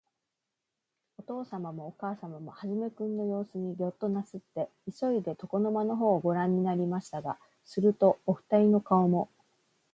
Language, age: Japanese, 30-39